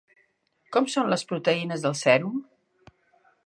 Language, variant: Catalan, Central